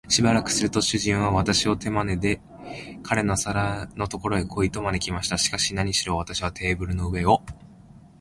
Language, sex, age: Japanese, male, 19-29